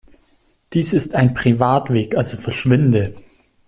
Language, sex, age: German, male, 30-39